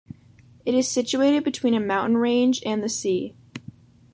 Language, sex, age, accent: English, female, under 19, United States English